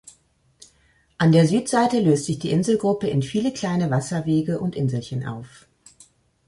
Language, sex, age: German, female, 40-49